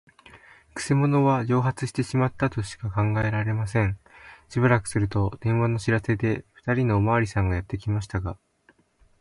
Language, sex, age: Japanese, male, 19-29